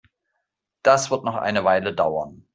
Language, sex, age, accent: German, male, 40-49, Deutschland Deutsch